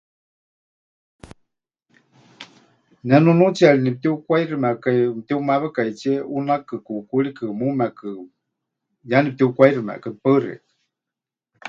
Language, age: Huichol, 50-59